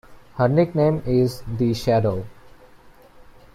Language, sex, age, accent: English, male, 19-29, India and South Asia (India, Pakistan, Sri Lanka)